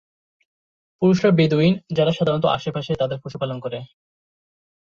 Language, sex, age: Bengali, male, 19-29